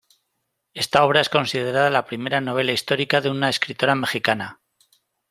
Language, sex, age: Spanish, male, 50-59